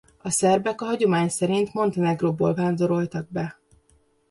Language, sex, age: Hungarian, female, 19-29